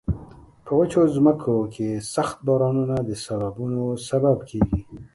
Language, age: Pashto, 40-49